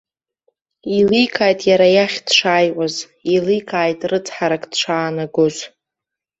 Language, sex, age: Abkhazian, female, under 19